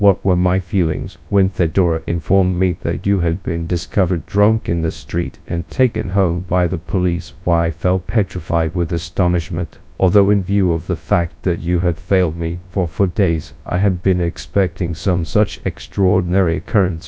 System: TTS, GradTTS